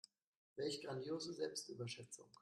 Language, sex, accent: German, male, Deutschland Deutsch